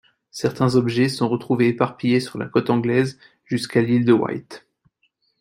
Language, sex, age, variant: French, male, 30-39, Français de métropole